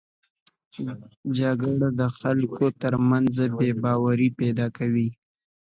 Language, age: Pashto, 19-29